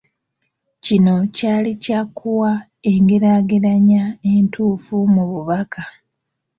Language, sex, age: Ganda, female, 19-29